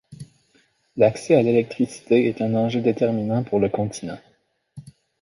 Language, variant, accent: French, Français d'Amérique du Nord, Français du Canada